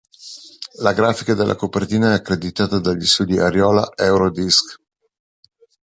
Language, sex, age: Italian, male, 50-59